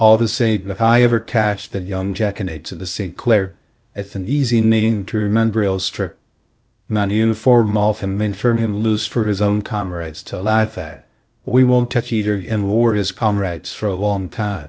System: TTS, VITS